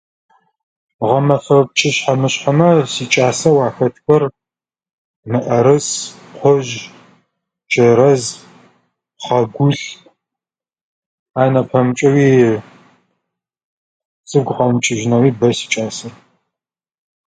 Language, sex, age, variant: Adyghe, male, 30-39, Адыгабзэ (Кирил, пстэумэ зэдыряе)